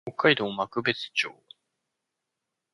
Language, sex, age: Japanese, male, 30-39